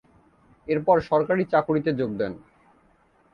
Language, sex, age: Bengali, male, 19-29